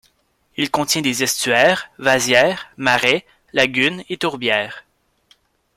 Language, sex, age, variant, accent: French, male, 19-29, Français d'Amérique du Nord, Français du Canada